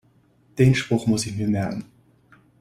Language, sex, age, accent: German, male, under 19, Deutschland Deutsch